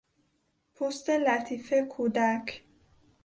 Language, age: Persian, 30-39